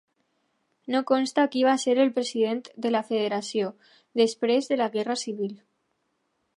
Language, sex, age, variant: Catalan, female, under 19, Alacantí